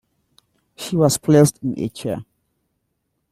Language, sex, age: English, male, 19-29